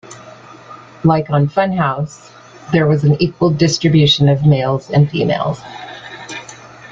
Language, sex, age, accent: English, female, 50-59, United States English